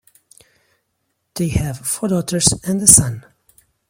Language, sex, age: English, male, 30-39